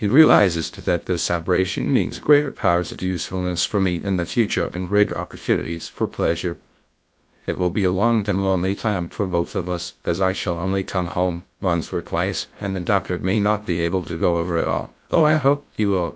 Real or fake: fake